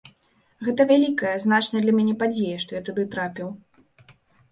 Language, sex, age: Belarusian, female, 19-29